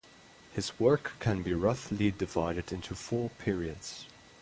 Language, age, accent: English, 19-29, United States English; England English